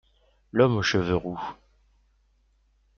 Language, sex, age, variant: French, male, 40-49, Français de métropole